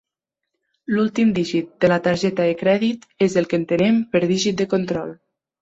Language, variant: Catalan, Nord-Occidental